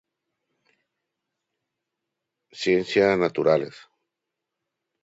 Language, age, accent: Spanish, under 19, Andino-Pacífico: Colombia, Perú, Ecuador, oeste de Bolivia y Venezuela andina